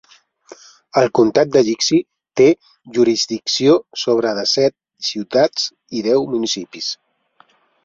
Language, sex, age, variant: Catalan, male, 40-49, Central